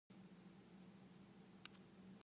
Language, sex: Indonesian, female